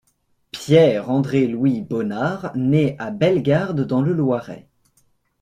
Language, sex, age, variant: French, male, 19-29, Français de métropole